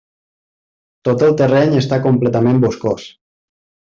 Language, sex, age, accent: Catalan, male, 30-39, valencià